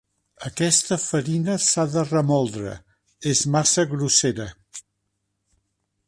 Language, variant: Catalan, Central